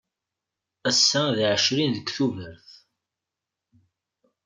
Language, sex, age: Kabyle, male, 19-29